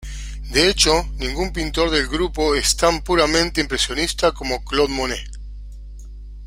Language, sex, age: Spanish, male, 50-59